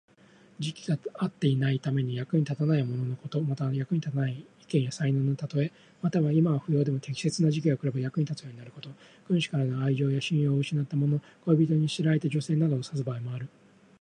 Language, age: Japanese, 40-49